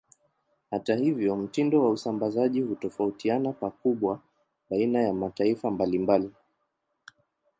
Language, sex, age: Swahili, male, 30-39